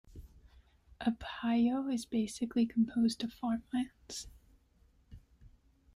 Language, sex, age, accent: English, female, 19-29, United States English